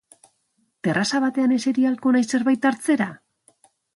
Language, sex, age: Basque, female, 40-49